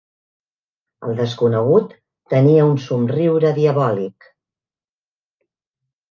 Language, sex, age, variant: Catalan, female, 50-59, Central